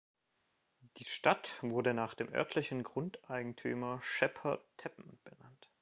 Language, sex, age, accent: German, male, 30-39, Deutschland Deutsch